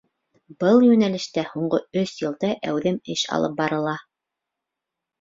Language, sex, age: Bashkir, female, 30-39